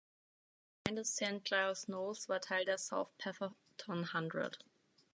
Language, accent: German, Deutschland Deutsch